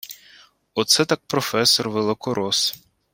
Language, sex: Ukrainian, male